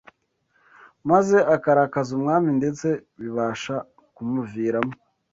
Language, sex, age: Kinyarwanda, male, 19-29